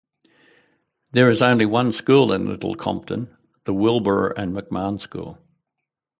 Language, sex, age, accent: English, male, 60-69, Australian English